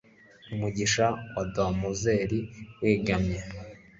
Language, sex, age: Kinyarwanda, male, 19-29